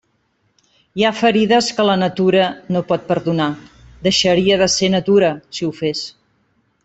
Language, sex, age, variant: Catalan, female, 50-59, Central